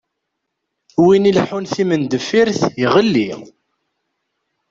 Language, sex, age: Kabyle, male, 19-29